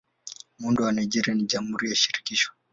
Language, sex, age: Swahili, male, 19-29